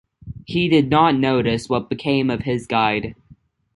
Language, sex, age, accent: English, male, under 19, United States English